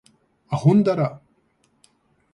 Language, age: Japanese, 50-59